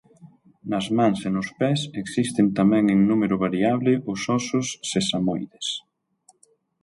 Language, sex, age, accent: Galician, male, 30-39, Normativo (estándar)